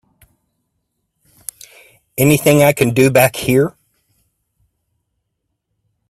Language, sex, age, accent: English, male, 50-59, United States English